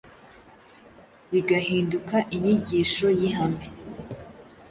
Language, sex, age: Kinyarwanda, female, under 19